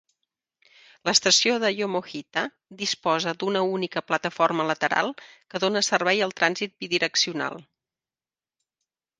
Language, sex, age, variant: Catalan, female, 50-59, Central